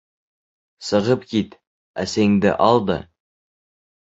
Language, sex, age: Bashkir, male, under 19